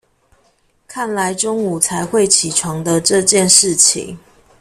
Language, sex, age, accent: Chinese, female, 40-49, 出生地：臺南市